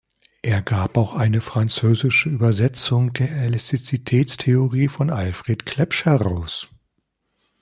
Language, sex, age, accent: German, male, 40-49, Deutschland Deutsch